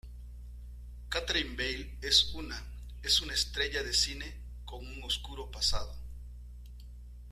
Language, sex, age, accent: Spanish, male, 50-59, México